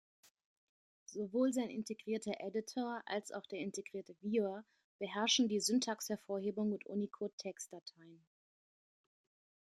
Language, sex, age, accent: German, female, 30-39, Deutschland Deutsch